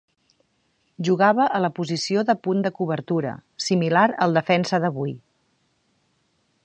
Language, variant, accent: Catalan, Central, central